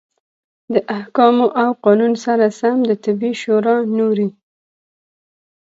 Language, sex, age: Pashto, female, 19-29